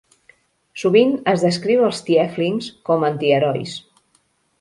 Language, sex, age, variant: Catalan, female, 50-59, Central